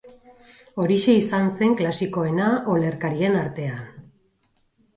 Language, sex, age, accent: Basque, female, 40-49, Erdialdekoa edo Nafarra (Gipuzkoa, Nafarroa)